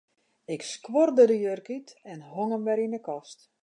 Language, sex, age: Western Frisian, female, 60-69